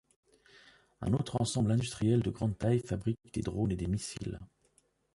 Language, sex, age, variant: French, male, 30-39, Français de métropole